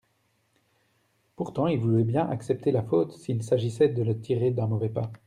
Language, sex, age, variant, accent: French, male, 30-39, Français d'Europe, Français de Belgique